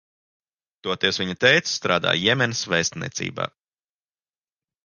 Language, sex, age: Latvian, male, 30-39